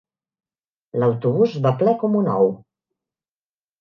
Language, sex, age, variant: Catalan, female, 50-59, Central